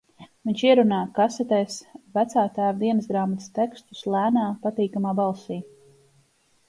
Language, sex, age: Latvian, female, 30-39